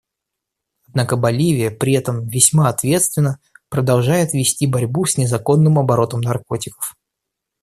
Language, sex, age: Russian, male, under 19